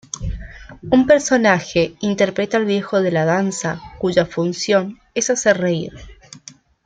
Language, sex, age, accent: Spanish, female, 30-39, Rioplatense: Argentina, Uruguay, este de Bolivia, Paraguay